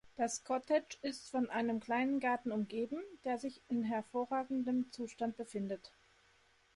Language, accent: German, Deutschland Deutsch